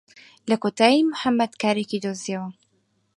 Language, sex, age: Central Kurdish, female, 19-29